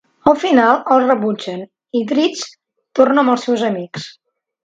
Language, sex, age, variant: Catalan, female, 50-59, Central